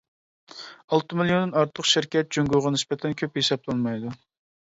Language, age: Uyghur, 30-39